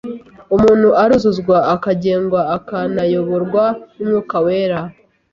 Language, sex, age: Kinyarwanda, female, 30-39